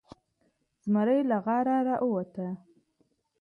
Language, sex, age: Pashto, female, 19-29